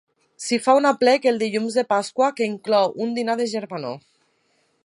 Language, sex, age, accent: Catalan, female, 30-39, valencià